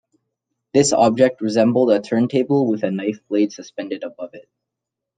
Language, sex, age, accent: English, male, under 19, Canadian English